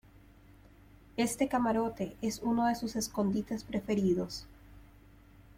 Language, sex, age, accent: Spanish, female, 19-29, Andino-Pacífico: Colombia, Perú, Ecuador, oeste de Bolivia y Venezuela andina